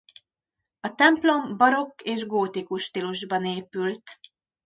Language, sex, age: Hungarian, female, 30-39